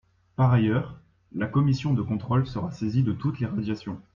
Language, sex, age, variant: French, male, under 19, Français de métropole